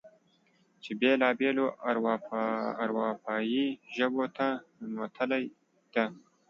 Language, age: Pashto, 19-29